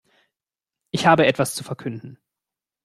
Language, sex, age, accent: German, male, 19-29, Deutschland Deutsch